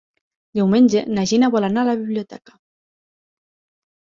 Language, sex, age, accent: Catalan, female, 19-29, Lleidatà